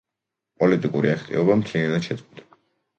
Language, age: Georgian, 19-29